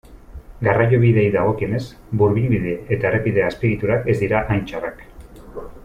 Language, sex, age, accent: Basque, male, 40-49, Mendebalekoa (Araba, Bizkaia, Gipuzkoako mendebaleko herri batzuk)